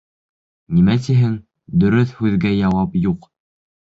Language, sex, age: Bashkir, male, under 19